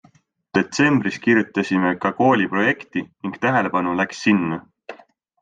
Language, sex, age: Estonian, male, 19-29